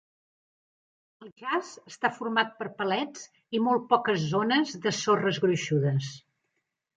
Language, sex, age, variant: Catalan, female, 50-59, Central